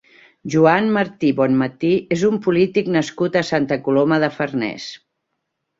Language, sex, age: Catalan, female, 50-59